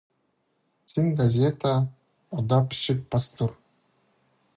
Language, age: Khakas, 19-29